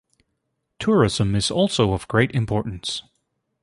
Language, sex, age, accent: English, male, 19-29, United States English